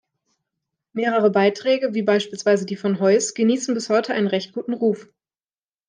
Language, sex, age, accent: German, female, 19-29, Deutschland Deutsch